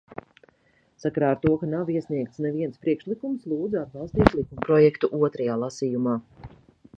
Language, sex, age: Latvian, female, 30-39